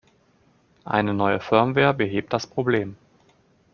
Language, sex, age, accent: German, male, 30-39, Deutschland Deutsch